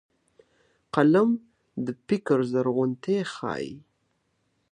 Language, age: Pashto, 19-29